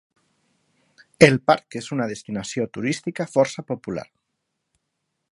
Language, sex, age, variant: Catalan, male, 40-49, Valencià meridional